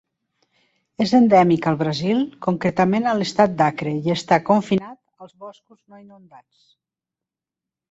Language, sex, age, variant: Catalan, female, 50-59, Nord-Occidental